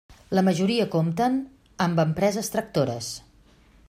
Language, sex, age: Catalan, female, 50-59